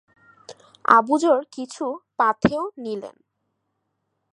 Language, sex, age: Bengali, male, 19-29